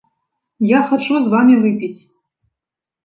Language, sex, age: Belarusian, female, 19-29